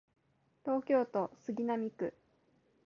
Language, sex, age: Japanese, female, 19-29